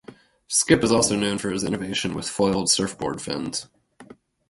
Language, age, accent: English, 30-39, United States English